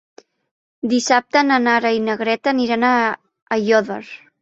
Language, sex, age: Catalan, female, under 19